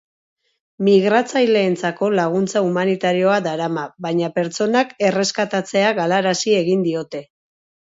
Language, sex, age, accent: Basque, female, 40-49, Mendebalekoa (Araba, Bizkaia, Gipuzkoako mendebaleko herri batzuk)